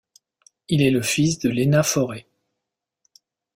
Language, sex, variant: French, male, Français de métropole